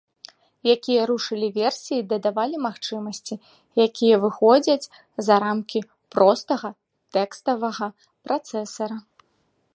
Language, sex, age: Belarusian, female, 19-29